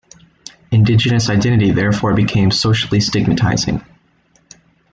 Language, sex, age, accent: English, male, 19-29, United States English